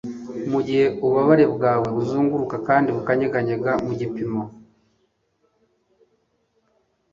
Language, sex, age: Kinyarwanda, male, 40-49